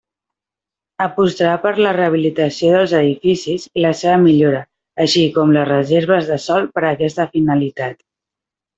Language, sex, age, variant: Catalan, female, 30-39, Central